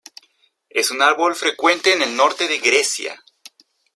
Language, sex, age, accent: Spanish, male, 19-29, México